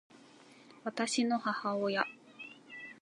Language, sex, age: Japanese, female, 19-29